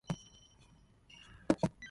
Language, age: English, under 19